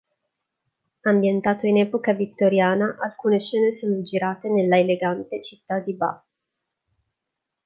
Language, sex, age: Italian, female, 19-29